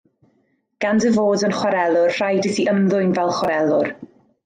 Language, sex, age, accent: Welsh, female, 19-29, Y Deyrnas Unedig Cymraeg